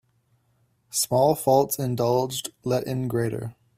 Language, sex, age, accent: English, male, 19-29, Canadian English